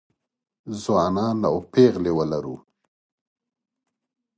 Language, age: Pashto, 40-49